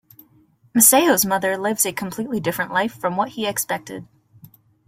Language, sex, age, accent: English, female, under 19, United States English